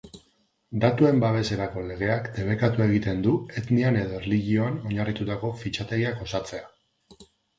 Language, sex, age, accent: Basque, male, 30-39, Mendebalekoa (Araba, Bizkaia, Gipuzkoako mendebaleko herri batzuk)